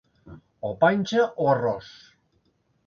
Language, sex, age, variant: Catalan, male, 50-59, Central